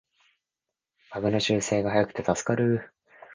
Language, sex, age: Japanese, male, 19-29